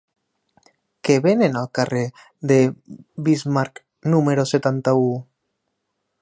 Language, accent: Catalan, Tortosí; Ebrenc